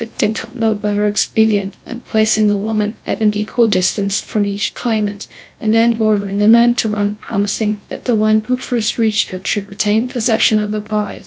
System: TTS, GlowTTS